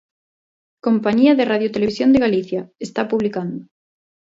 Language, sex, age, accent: Galician, female, 19-29, Normativo (estándar)